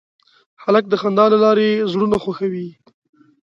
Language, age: Pashto, 19-29